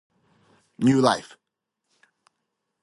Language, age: English, 19-29